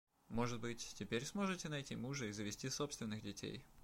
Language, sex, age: Russian, male, 19-29